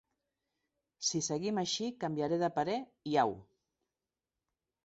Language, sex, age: Catalan, female, 50-59